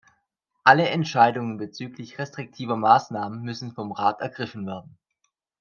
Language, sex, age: German, male, 19-29